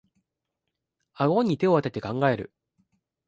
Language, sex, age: Japanese, male, 19-29